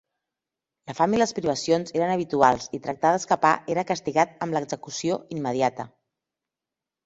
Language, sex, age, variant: Catalan, female, 40-49, Central